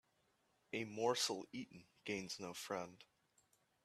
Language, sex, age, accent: English, male, 19-29, United States English